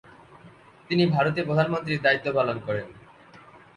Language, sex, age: Bengali, male, under 19